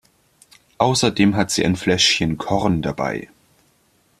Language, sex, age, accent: German, male, under 19, Deutschland Deutsch